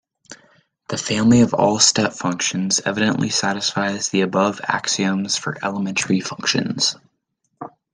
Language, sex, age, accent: English, male, under 19, United States English